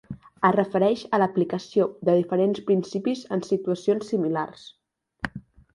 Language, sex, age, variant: Catalan, male, 19-29, Central